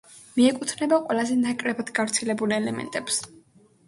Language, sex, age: Georgian, female, under 19